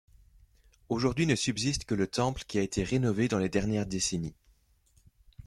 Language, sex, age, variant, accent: French, male, 19-29, Français d'Europe, Français de Belgique